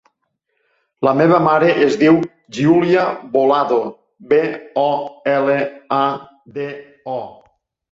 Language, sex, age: Catalan, male, 50-59